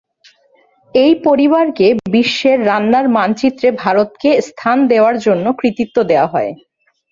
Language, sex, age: Bengali, male, 19-29